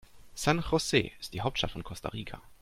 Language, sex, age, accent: German, male, 30-39, Deutschland Deutsch